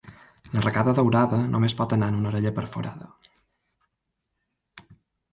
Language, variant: Catalan, Balear